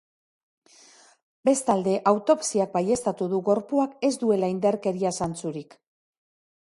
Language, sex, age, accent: Basque, female, 40-49, Mendebalekoa (Araba, Bizkaia, Gipuzkoako mendebaleko herri batzuk)